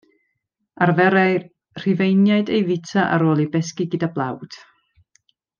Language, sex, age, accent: Welsh, female, 30-39, Y Deyrnas Unedig Cymraeg